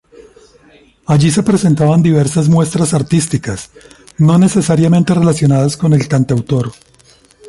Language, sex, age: Spanish, male, 50-59